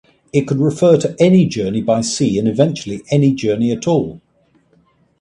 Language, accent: English, England English